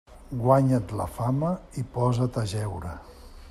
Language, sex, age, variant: Catalan, male, 60-69, Central